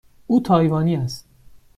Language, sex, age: Persian, male, 19-29